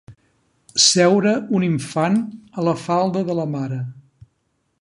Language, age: Catalan, 60-69